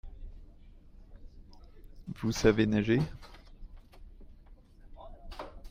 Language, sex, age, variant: French, male, 19-29, Français de métropole